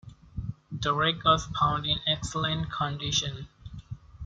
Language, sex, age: English, male, 19-29